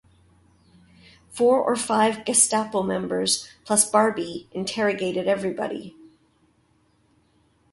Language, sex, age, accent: English, female, 50-59, Canadian English